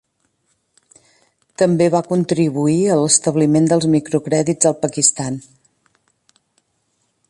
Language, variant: Catalan, Central